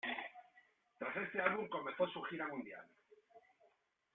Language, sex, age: Spanish, male, 50-59